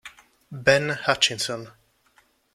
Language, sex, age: Italian, male, under 19